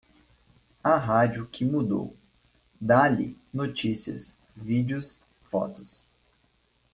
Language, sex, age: Portuguese, male, 19-29